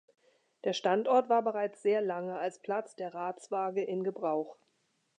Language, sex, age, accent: German, female, 50-59, Deutschland Deutsch